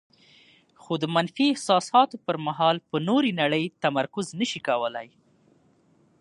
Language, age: Pashto, 30-39